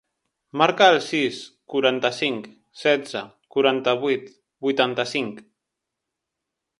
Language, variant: Catalan, Central